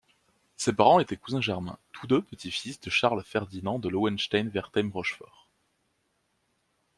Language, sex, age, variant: French, male, 19-29, Français de métropole